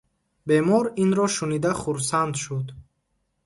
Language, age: Tajik, 19-29